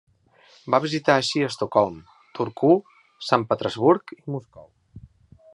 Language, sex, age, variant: Catalan, male, 40-49, Central